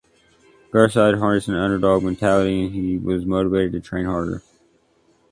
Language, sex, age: English, male, 30-39